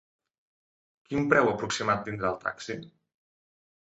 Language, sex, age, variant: Catalan, male, 19-29, Central